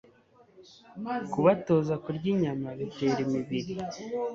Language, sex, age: Kinyarwanda, male, 30-39